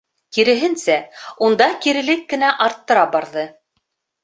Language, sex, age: Bashkir, female, 30-39